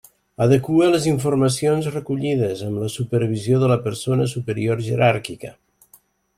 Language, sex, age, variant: Catalan, male, 19-29, Nord-Occidental